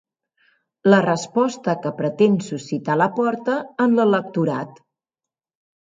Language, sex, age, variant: Catalan, female, 40-49, Central